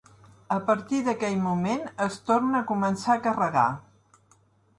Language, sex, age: Catalan, female, 60-69